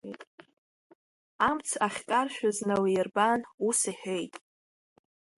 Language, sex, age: Abkhazian, female, under 19